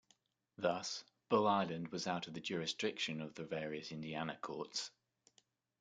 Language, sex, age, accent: English, male, 30-39, England English